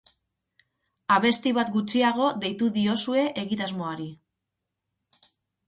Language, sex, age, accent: Basque, female, 40-49, Mendebalekoa (Araba, Bizkaia, Gipuzkoako mendebaleko herri batzuk)